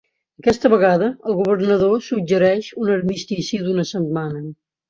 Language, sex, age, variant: Catalan, female, 70-79, Central